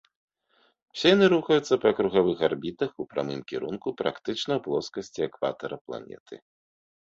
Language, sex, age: Belarusian, male, 30-39